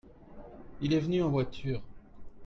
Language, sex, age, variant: French, male, 30-39, Français de métropole